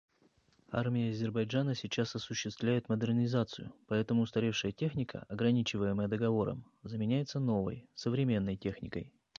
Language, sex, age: Russian, male, 40-49